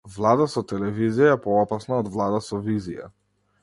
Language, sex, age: Macedonian, male, 19-29